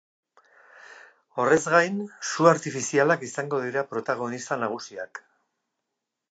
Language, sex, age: Basque, male, 60-69